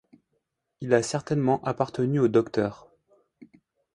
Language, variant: French, Français de métropole